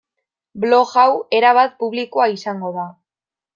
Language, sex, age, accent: Basque, female, 19-29, Mendebalekoa (Araba, Bizkaia, Gipuzkoako mendebaleko herri batzuk)